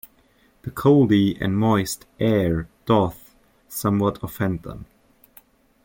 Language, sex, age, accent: English, male, 19-29, United States English